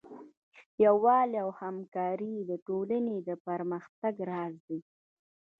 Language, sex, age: Pashto, female, 19-29